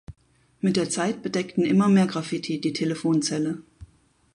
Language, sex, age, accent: German, female, 40-49, Deutschland Deutsch